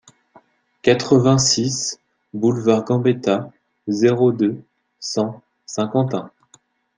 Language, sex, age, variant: French, male, 19-29, Français de métropole